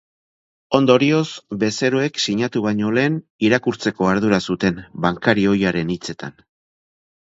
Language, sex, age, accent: Basque, male, 50-59, Erdialdekoa edo Nafarra (Gipuzkoa, Nafarroa)